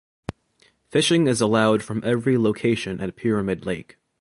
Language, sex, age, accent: English, male, 19-29, United States English